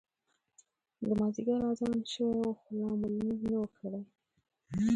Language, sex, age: Pashto, female, 19-29